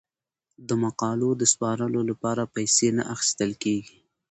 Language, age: Pashto, 19-29